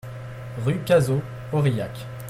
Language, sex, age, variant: French, male, 19-29, Français de métropole